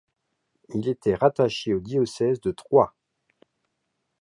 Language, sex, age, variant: French, male, 50-59, Français de métropole